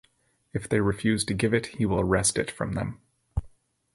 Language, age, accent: English, 30-39, Canadian English